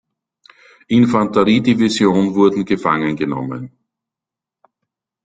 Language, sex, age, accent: German, male, 50-59, Österreichisches Deutsch